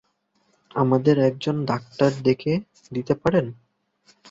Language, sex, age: Bengali, male, 19-29